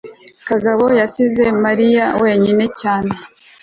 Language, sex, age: Kinyarwanda, female, 19-29